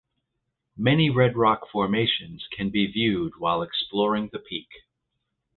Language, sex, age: English, male, 50-59